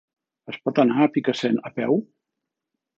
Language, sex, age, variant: Catalan, male, 60-69, Central